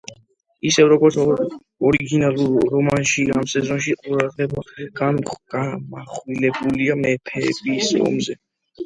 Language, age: Georgian, under 19